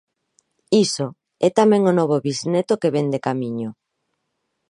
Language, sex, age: Galician, female, 40-49